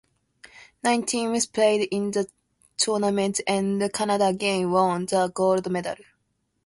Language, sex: English, female